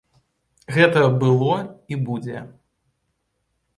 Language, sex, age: Belarusian, male, 19-29